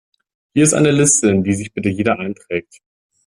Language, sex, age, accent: German, male, 19-29, Deutschland Deutsch